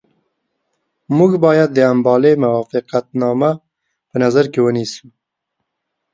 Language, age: Pashto, 19-29